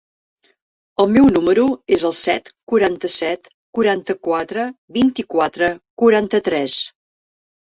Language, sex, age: Catalan, female, 60-69